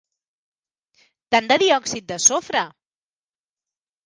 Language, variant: Catalan, Central